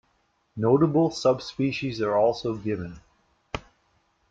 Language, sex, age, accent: English, male, 40-49, United States English